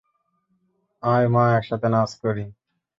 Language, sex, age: Bengali, male, 19-29